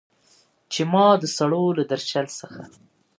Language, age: Pashto, 30-39